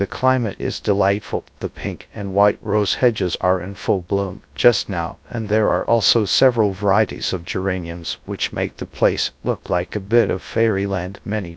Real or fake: fake